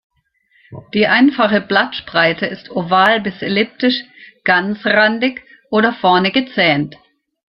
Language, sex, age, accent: German, female, 60-69, Deutschland Deutsch